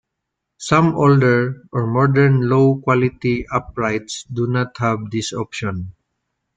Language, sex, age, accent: English, male, 40-49, Filipino